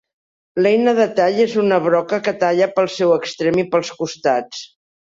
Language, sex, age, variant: Catalan, female, 60-69, Central